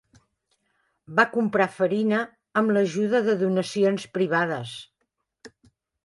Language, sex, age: Catalan, female, 60-69